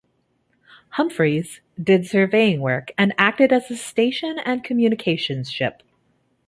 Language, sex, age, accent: English, female, 30-39, Canadian English